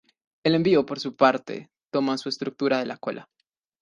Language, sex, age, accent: Spanish, male, 19-29, Andino-Pacífico: Colombia, Perú, Ecuador, oeste de Bolivia y Venezuela andina